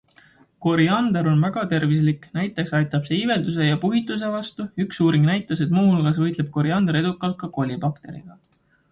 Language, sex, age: Estonian, male, 19-29